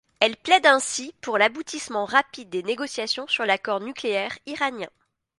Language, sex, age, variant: French, female, 40-49, Français de métropole